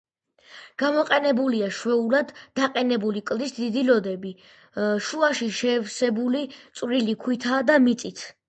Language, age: Georgian, under 19